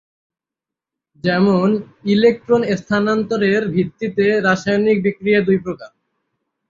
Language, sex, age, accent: Bengali, male, under 19, চলিত